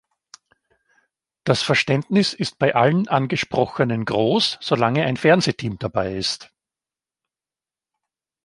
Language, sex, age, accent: German, male, 50-59, Österreichisches Deutsch